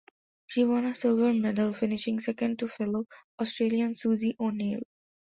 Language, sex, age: English, female, 19-29